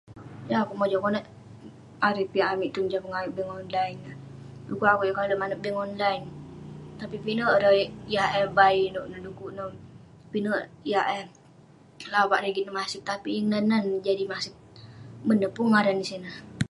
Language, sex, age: Western Penan, female, under 19